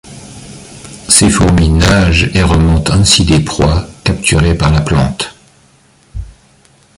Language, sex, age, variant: French, male, 50-59, Français de métropole